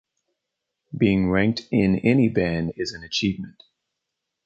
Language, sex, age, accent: English, male, 40-49, United States English